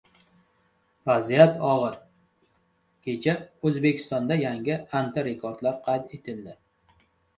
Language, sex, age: Uzbek, male, 30-39